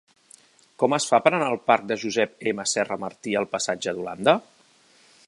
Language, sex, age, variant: Catalan, male, 40-49, Central